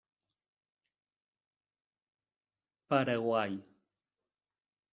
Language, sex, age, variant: Catalan, male, 30-39, Balear